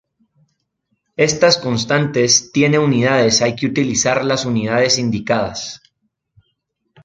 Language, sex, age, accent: Spanish, male, 19-29, América central